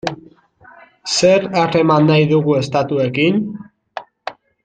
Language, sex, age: Basque, male, under 19